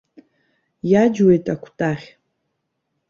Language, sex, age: Abkhazian, female, 40-49